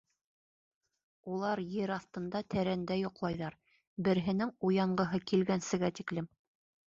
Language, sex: Bashkir, female